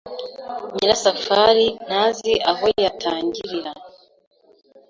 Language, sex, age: Kinyarwanda, female, 19-29